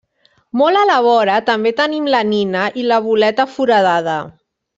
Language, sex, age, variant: Catalan, female, 40-49, Central